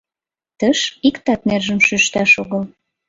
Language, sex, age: Mari, female, 30-39